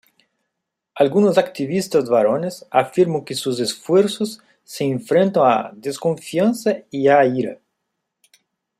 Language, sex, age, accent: Spanish, male, 40-49, España: Sur peninsular (Andalucia, Extremadura, Murcia)